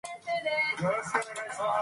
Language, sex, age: English, female, 19-29